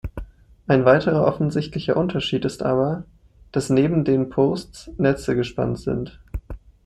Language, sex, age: German, male, 19-29